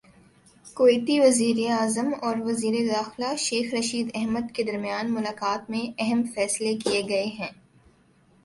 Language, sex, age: Urdu, female, 19-29